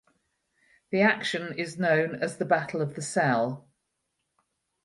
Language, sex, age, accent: English, female, 50-59, Welsh English